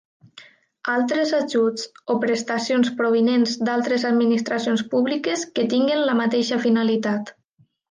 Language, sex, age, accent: Catalan, female, 19-29, valencià